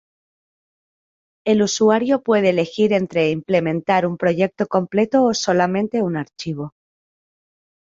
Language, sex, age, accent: Spanish, female, 30-39, España: Centro-Sur peninsular (Madrid, Toledo, Castilla-La Mancha)